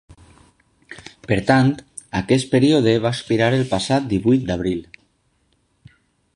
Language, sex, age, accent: Catalan, male, 19-29, valencià